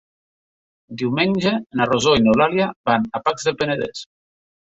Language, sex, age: Catalan, male, 40-49